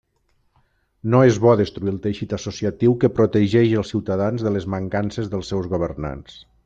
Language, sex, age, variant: Catalan, male, 40-49, Nord-Occidental